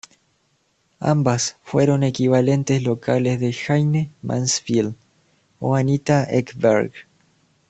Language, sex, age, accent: Spanish, male, under 19, Rioplatense: Argentina, Uruguay, este de Bolivia, Paraguay